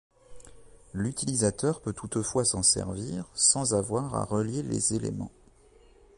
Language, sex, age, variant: French, male, 40-49, Français de métropole